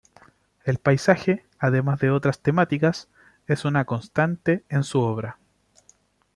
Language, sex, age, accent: Spanish, male, 19-29, Chileno: Chile, Cuyo